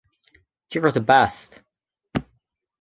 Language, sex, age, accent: English, male, 19-29, Welsh English